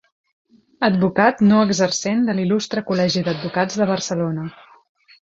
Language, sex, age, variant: Catalan, female, 30-39, Central